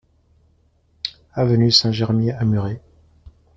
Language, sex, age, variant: French, male, 30-39, Français de métropole